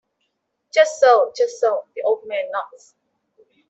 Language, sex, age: English, female, under 19